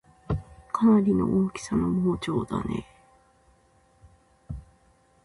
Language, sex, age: Japanese, female, 30-39